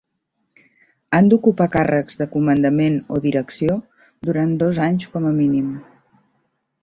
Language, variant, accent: Catalan, Central, Barceloní